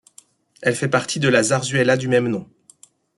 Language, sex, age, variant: French, male, 30-39, Français de métropole